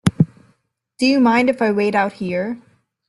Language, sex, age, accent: English, female, 19-29, United States English